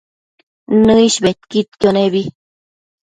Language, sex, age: Matsés, female, 30-39